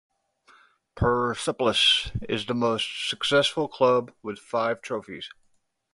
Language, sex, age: English, male, 30-39